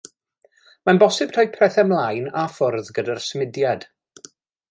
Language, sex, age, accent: Welsh, male, 40-49, Y Deyrnas Unedig Cymraeg